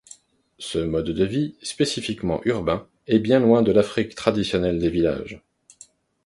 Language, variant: French, Français de métropole